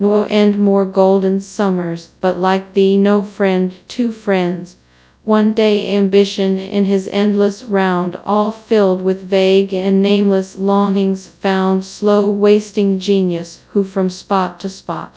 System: TTS, FastPitch